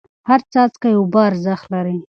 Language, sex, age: Pashto, female, 19-29